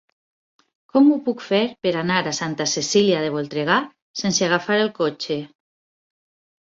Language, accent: Catalan, valencià